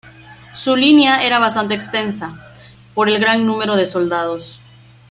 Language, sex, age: Spanish, female, 30-39